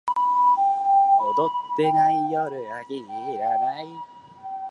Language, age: Japanese, 19-29